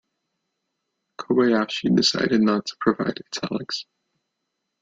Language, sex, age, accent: English, male, 19-29, United States English